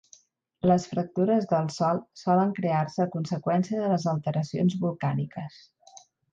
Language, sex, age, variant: Catalan, female, 40-49, Central